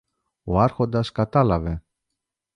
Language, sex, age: Greek, male, 40-49